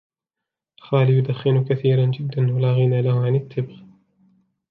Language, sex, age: Arabic, male, 19-29